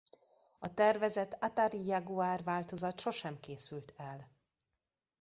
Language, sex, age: Hungarian, female, 30-39